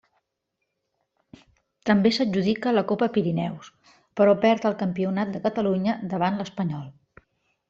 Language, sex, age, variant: Catalan, female, 50-59, Central